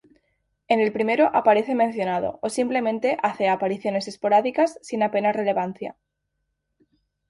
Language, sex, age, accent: Spanish, female, 19-29, España: Centro-Sur peninsular (Madrid, Toledo, Castilla-La Mancha)